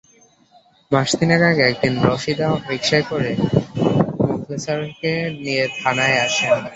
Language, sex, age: Bengali, male, under 19